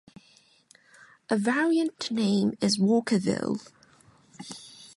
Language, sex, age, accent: English, female, 19-29, England English